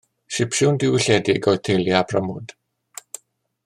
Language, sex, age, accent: Welsh, male, 60-69, Y Deyrnas Unedig Cymraeg